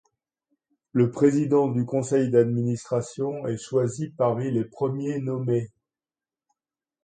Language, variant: French, Français de métropole